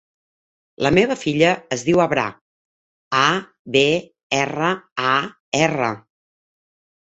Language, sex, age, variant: Catalan, female, 50-59, Central